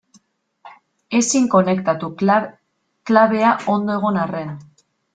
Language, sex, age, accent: Basque, female, 19-29, Mendebalekoa (Araba, Bizkaia, Gipuzkoako mendebaleko herri batzuk)